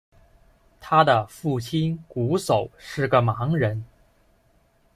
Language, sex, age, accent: Chinese, male, 19-29, 出生地：广东省